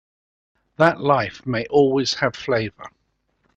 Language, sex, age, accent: English, male, 70-79, England English